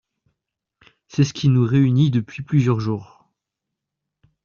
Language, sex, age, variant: French, male, 30-39, Français de métropole